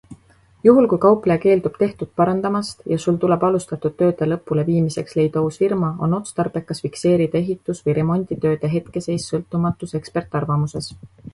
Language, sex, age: Estonian, female, 30-39